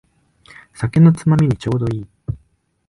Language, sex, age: Japanese, male, 19-29